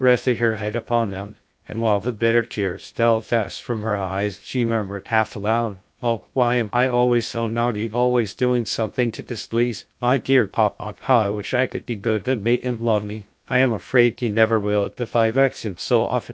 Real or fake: fake